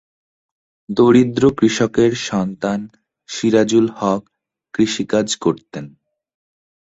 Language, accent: Bengali, প্রমিত